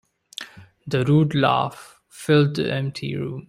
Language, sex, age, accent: English, male, 19-29, India and South Asia (India, Pakistan, Sri Lanka)